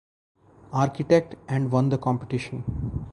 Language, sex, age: English, male, 40-49